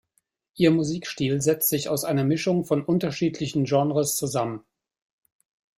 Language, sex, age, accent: German, male, 50-59, Deutschland Deutsch